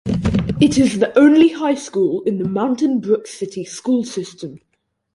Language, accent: English, England English